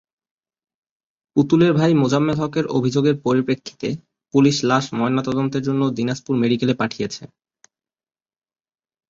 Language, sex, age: Bengali, male, 19-29